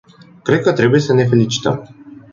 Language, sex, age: Romanian, male, 19-29